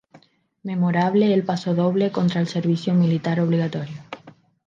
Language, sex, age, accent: Spanish, female, 19-29, España: Islas Canarias